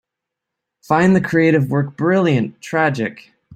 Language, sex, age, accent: English, male, 19-29, United States English